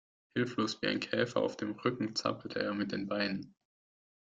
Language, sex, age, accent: German, male, 19-29, Deutschland Deutsch